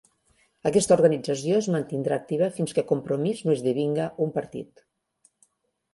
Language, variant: Catalan, Central